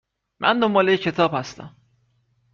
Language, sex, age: Persian, male, 19-29